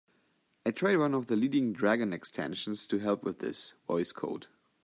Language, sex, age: English, male, 19-29